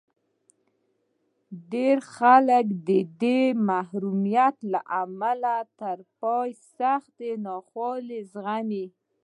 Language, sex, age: Pashto, female, 19-29